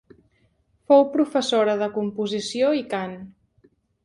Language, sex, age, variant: Catalan, female, 19-29, Central